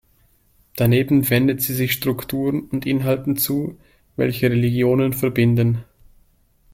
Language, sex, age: German, male, 30-39